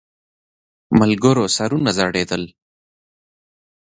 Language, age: Pashto, 30-39